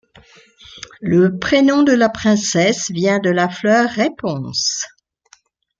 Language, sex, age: French, female, 70-79